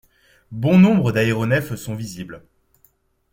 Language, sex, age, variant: French, male, 19-29, Français de métropole